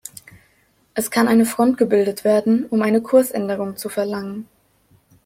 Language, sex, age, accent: German, female, 19-29, Deutschland Deutsch